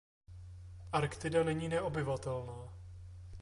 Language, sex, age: Czech, male, 30-39